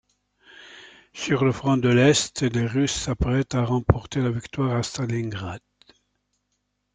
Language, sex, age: French, male, 60-69